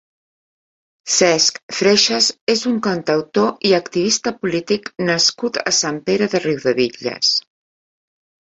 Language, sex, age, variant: Catalan, female, 50-59, Central